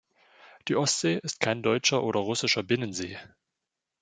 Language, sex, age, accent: German, male, 30-39, Deutschland Deutsch